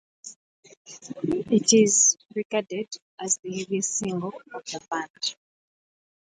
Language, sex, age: English, female, 19-29